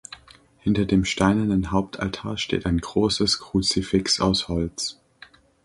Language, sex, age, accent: German, male, under 19, Deutschland Deutsch